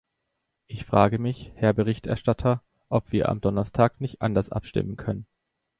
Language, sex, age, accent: German, male, 19-29, Deutschland Deutsch